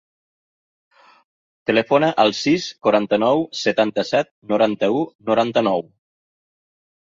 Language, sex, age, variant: Catalan, male, 50-59, Nord-Occidental